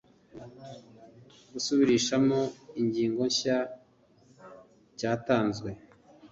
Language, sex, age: Kinyarwanda, male, 40-49